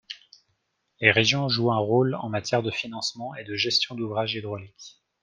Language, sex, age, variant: French, male, 30-39, Français de métropole